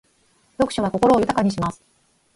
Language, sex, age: Japanese, female, 40-49